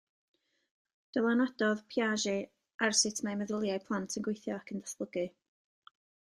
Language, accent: Welsh, Y Deyrnas Unedig Cymraeg